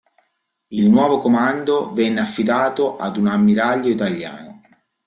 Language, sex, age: Italian, male, 40-49